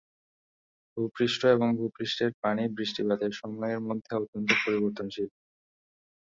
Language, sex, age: Bengali, male, 19-29